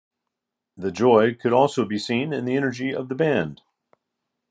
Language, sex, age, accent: English, male, 50-59, United States English